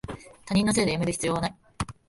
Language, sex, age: Japanese, female, 19-29